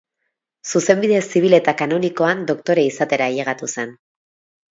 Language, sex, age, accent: Basque, female, 30-39, Mendebalekoa (Araba, Bizkaia, Gipuzkoako mendebaleko herri batzuk)